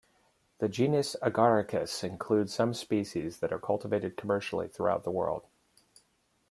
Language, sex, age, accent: English, male, 50-59, United States English